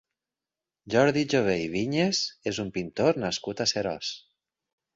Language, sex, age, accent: Catalan, male, 40-49, valencià